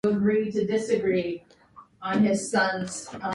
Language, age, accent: English, 19-29, United States English